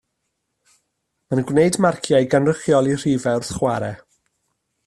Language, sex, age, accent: Welsh, male, 30-39, Y Deyrnas Unedig Cymraeg